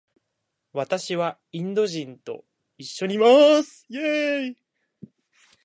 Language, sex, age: Japanese, male, 19-29